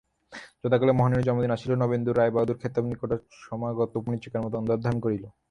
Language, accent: Bengali, প্রমিত; চলিত